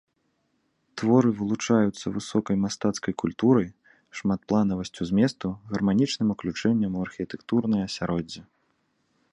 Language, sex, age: Belarusian, male, 19-29